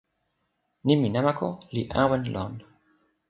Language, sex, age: Toki Pona, male, 19-29